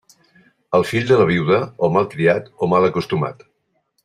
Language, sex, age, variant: Catalan, male, 60-69, Central